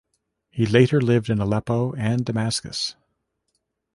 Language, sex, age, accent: English, male, 50-59, Canadian English